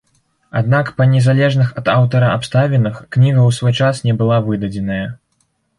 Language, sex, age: Belarusian, male, under 19